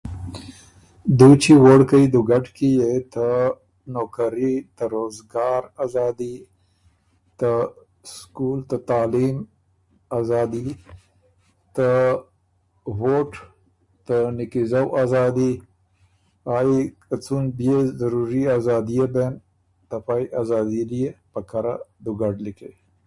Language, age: Pashto, 60-69